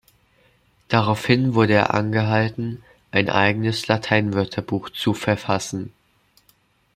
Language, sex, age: German, male, under 19